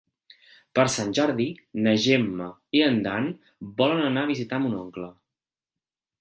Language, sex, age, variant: Catalan, male, 19-29, Central